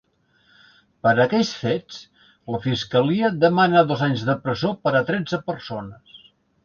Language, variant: Catalan, Central